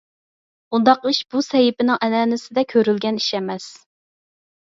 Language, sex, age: Uyghur, female, 30-39